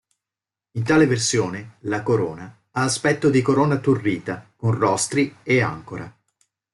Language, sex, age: Italian, male, 40-49